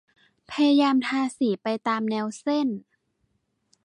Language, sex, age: Thai, female, 19-29